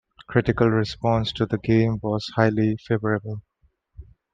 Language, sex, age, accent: English, male, 19-29, India and South Asia (India, Pakistan, Sri Lanka)